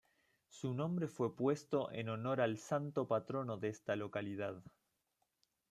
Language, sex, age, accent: Spanish, male, 30-39, Rioplatense: Argentina, Uruguay, este de Bolivia, Paraguay